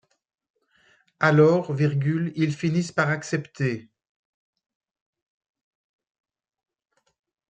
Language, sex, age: French, male, 60-69